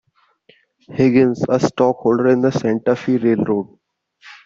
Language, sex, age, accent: English, male, 19-29, India and South Asia (India, Pakistan, Sri Lanka)